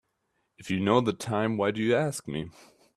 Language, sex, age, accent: English, male, under 19, United States English